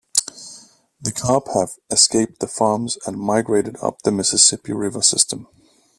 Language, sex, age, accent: English, male, 30-39, United States English